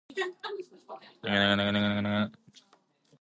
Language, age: English, 19-29